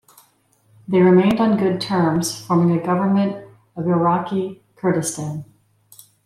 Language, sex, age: English, female, 50-59